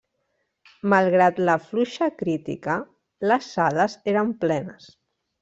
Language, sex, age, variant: Catalan, female, 40-49, Central